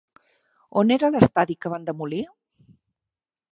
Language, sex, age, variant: Catalan, female, 50-59, Central